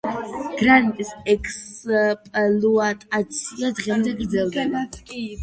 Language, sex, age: Georgian, female, under 19